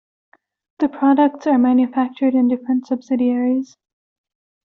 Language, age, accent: English, 19-29, United States English